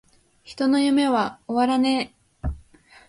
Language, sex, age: Japanese, female, under 19